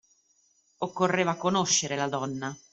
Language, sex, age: Italian, female, 30-39